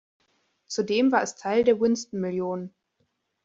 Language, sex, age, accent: German, female, 19-29, Deutschland Deutsch